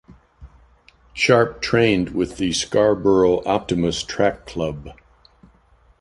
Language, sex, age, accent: English, male, 70-79, United States English